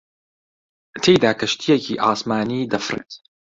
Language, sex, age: Central Kurdish, male, 19-29